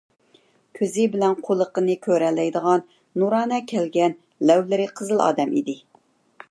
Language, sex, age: Uyghur, female, 30-39